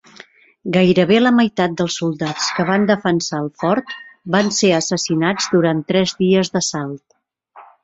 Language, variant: Catalan, Central